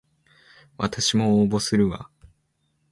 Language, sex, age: Japanese, male, under 19